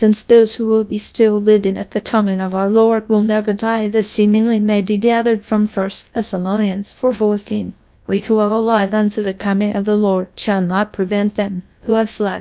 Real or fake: fake